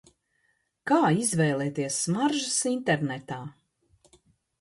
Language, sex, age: Latvian, female, 50-59